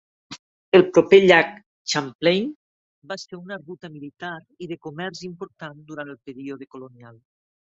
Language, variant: Catalan, Nord-Occidental